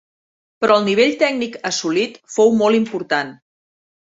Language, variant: Catalan, Central